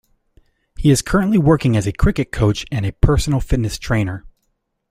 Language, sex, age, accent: English, male, 30-39, United States English